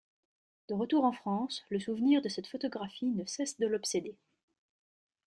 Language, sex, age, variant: French, female, 19-29, Français de métropole